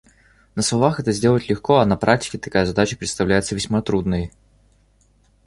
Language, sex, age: Russian, male, 19-29